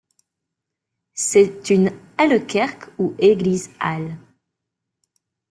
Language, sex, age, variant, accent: French, female, 30-39, Français d'Europe, Français de Belgique